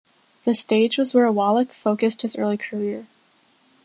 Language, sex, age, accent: English, female, under 19, United States English